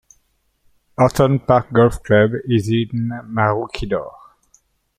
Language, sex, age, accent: English, male, 40-49, England English